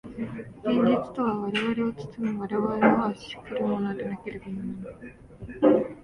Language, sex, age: Japanese, female, 19-29